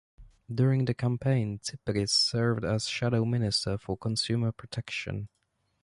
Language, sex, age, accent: English, male, 19-29, England English